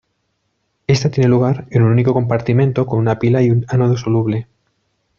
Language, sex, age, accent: Spanish, male, 40-49, España: Centro-Sur peninsular (Madrid, Toledo, Castilla-La Mancha)